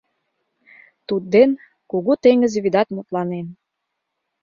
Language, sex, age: Mari, female, 19-29